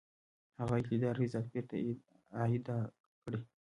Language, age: Pashto, 19-29